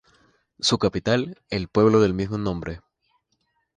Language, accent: Spanish, Andino-Pacífico: Colombia, Perú, Ecuador, oeste de Bolivia y Venezuela andina